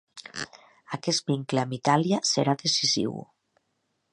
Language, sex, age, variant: Catalan, female, 40-49, Nord-Occidental